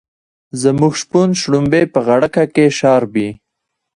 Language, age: Pashto, 19-29